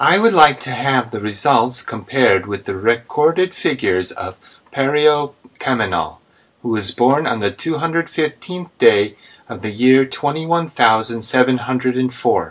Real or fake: real